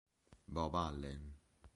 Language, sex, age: Italian, male, 30-39